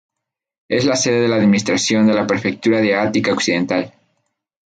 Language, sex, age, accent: Spanish, male, 19-29, México